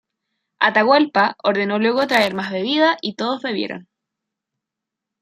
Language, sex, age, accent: Spanish, female, 19-29, Chileno: Chile, Cuyo